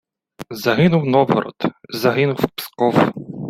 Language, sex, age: Ukrainian, male, 30-39